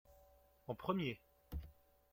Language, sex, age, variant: French, male, 19-29, Français de métropole